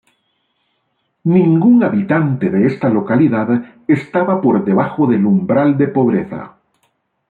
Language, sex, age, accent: Spanish, male, 50-59, América central